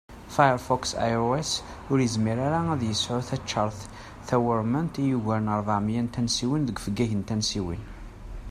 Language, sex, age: Kabyle, male, 30-39